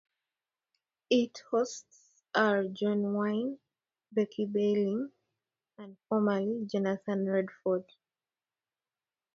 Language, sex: English, female